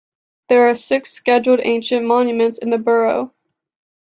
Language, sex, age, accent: English, female, under 19, United States English